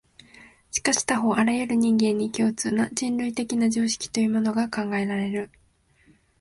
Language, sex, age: Japanese, female, 19-29